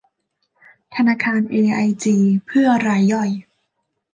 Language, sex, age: Thai, female, 19-29